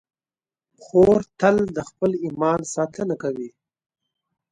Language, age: Pashto, 19-29